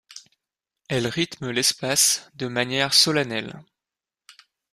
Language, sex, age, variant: French, male, 19-29, Français de métropole